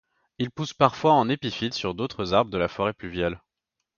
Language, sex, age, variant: French, male, 19-29, Français de métropole